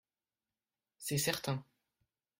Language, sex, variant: French, male, Français de métropole